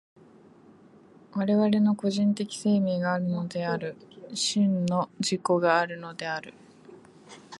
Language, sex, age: Japanese, female, under 19